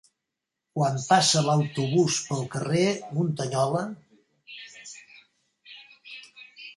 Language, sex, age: Catalan, male, 80-89